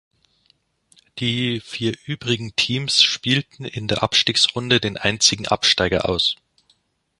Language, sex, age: German, male, 40-49